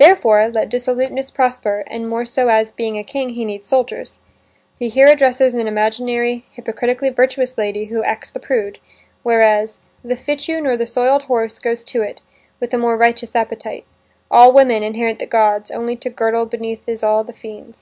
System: none